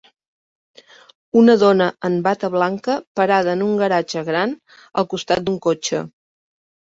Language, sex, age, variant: Catalan, female, 50-59, Central